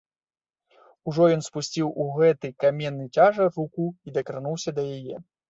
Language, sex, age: Belarusian, male, 30-39